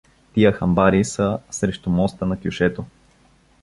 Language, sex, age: Bulgarian, male, 19-29